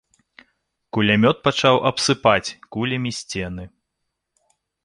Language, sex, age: Belarusian, male, 30-39